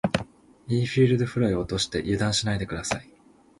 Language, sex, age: Japanese, male, 19-29